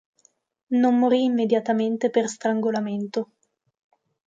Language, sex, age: Italian, female, 19-29